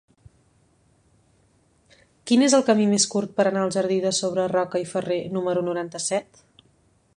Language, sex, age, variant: Catalan, female, 19-29, Central